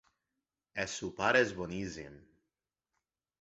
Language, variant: Catalan, Balear